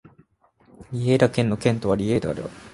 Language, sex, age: Japanese, male, 19-29